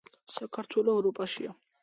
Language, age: Georgian, 90+